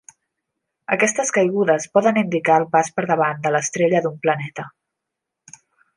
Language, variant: Catalan, Central